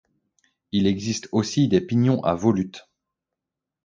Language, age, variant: French, 30-39, Français de métropole